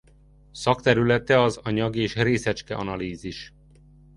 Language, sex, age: Hungarian, male, 30-39